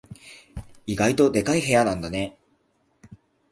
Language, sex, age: Japanese, male, under 19